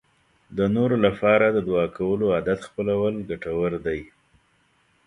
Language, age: Pashto, 30-39